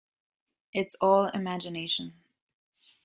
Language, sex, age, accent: English, female, 19-29, United States English